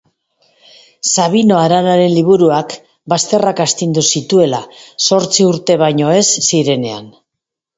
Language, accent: Basque, Mendebalekoa (Araba, Bizkaia, Gipuzkoako mendebaleko herri batzuk)